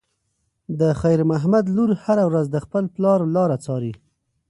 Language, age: Pashto, 19-29